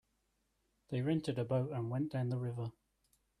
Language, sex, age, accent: English, male, 30-39, Welsh English